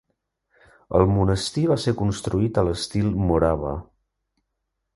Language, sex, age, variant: Catalan, male, 60-69, Central